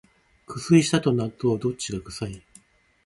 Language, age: Japanese, 60-69